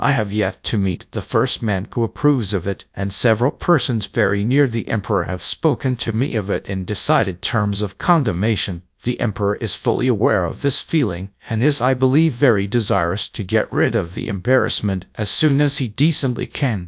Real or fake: fake